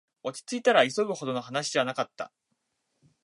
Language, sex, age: Japanese, male, 19-29